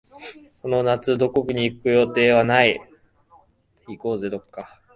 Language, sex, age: Japanese, male, 19-29